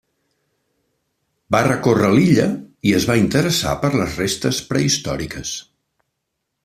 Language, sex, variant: Catalan, male, Central